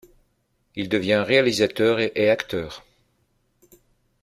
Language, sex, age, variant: French, male, 50-59, Français de métropole